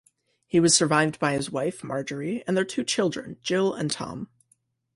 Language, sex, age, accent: English, male, 19-29, United States English